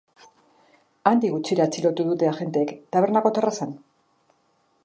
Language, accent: Basque, Mendebalekoa (Araba, Bizkaia, Gipuzkoako mendebaleko herri batzuk)